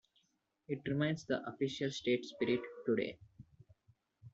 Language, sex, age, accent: English, male, 19-29, India and South Asia (India, Pakistan, Sri Lanka)